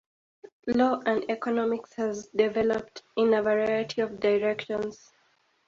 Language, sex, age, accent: English, female, 19-29, United States English